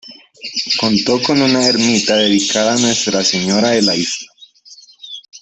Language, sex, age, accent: Spanish, male, 19-29, Andino-Pacífico: Colombia, Perú, Ecuador, oeste de Bolivia y Venezuela andina